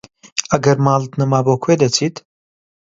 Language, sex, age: Central Kurdish, male, 19-29